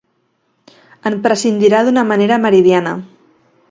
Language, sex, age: Catalan, female, 40-49